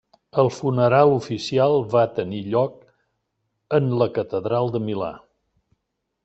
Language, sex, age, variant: Catalan, male, 60-69, Central